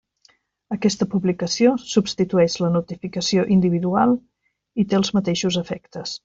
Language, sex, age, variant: Catalan, female, 50-59, Central